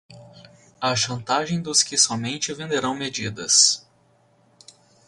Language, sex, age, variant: Portuguese, male, 19-29, Portuguese (Brasil)